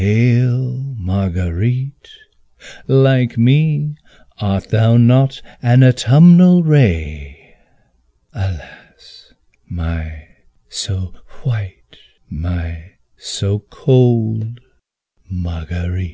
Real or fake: real